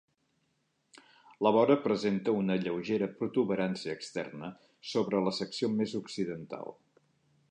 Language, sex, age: Catalan, male, 50-59